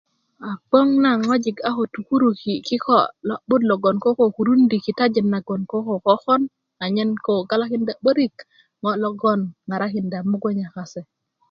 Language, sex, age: Kuku, female, 30-39